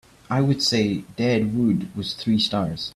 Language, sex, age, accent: English, male, 19-29, Scottish English